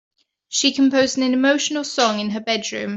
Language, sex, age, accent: English, female, 30-39, England English